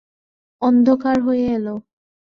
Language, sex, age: Bengali, female, 19-29